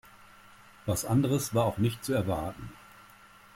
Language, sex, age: German, male, 60-69